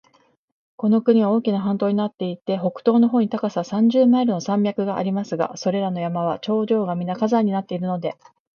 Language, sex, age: Japanese, female, 50-59